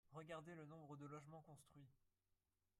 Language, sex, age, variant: French, male, 19-29, Français de métropole